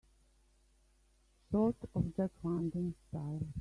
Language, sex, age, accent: English, female, 50-59, Australian English